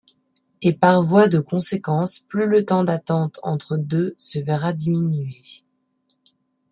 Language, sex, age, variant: French, female, 19-29, Français de métropole